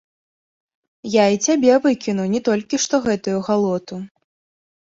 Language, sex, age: Belarusian, female, 19-29